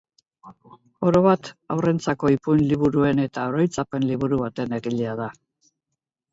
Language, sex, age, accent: Basque, female, 70-79, Mendebalekoa (Araba, Bizkaia, Gipuzkoako mendebaleko herri batzuk)